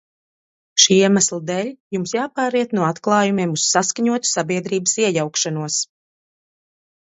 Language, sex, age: Latvian, female, 30-39